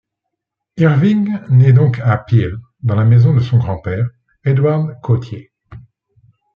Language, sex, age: French, male, 40-49